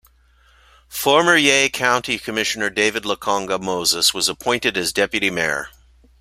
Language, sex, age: English, male, 50-59